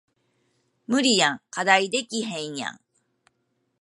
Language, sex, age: Japanese, female, 50-59